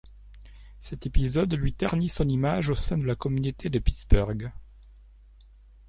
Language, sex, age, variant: French, male, 50-59, Français de métropole